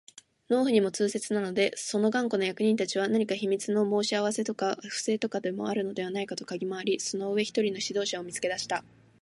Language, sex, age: Japanese, female, 19-29